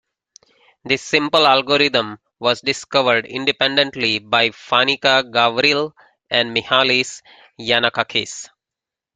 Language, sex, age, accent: English, male, 40-49, United States English